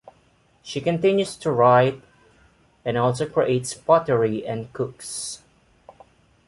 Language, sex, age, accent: English, male, 19-29, Filipino